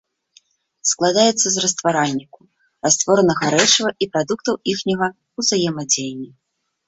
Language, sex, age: Belarusian, female, 30-39